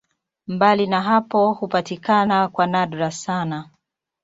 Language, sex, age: Swahili, female, 30-39